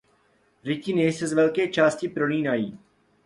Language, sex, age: Czech, male, 40-49